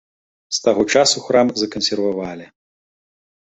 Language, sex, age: Belarusian, male, 40-49